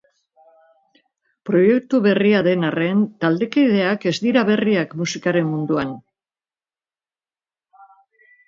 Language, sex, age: Basque, female, 70-79